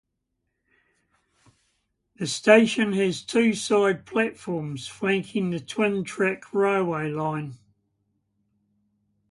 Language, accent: English, New Zealand English